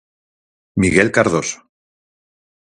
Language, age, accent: Galician, 40-49, Atlántico (seseo e gheada)